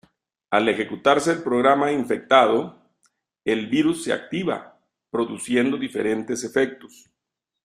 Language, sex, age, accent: Spanish, male, 50-59, México